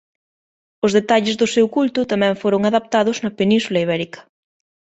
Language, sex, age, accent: Galician, female, 19-29, Normativo (estándar)